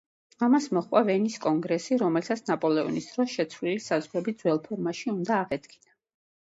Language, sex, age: Georgian, female, 50-59